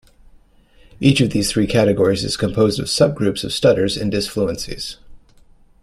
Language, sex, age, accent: English, male, 40-49, United States English